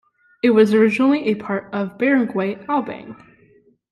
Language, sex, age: English, female, under 19